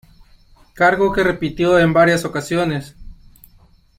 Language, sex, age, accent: Spanish, male, 19-29, América central